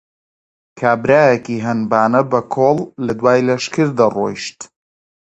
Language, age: Central Kurdish, 19-29